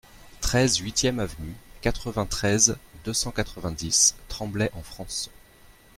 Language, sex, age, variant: French, male, 30-39, Français de métropole